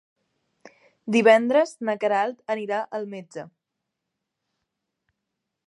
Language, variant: Catalan, Central